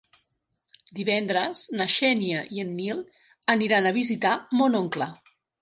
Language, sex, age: Catalan, female, 40-49